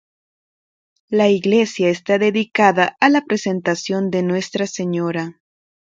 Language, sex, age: Spanish, female, 19-29